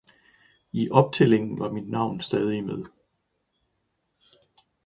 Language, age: Danish, 40-49